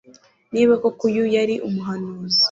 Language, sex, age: Kinyarwanda, female, 19-29